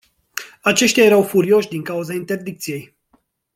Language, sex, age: Romanian, male, 30-39